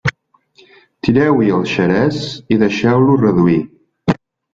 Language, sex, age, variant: Catalan, male, 50-59, Central